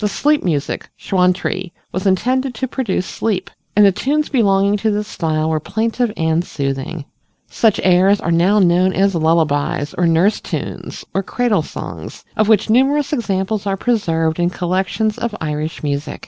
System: none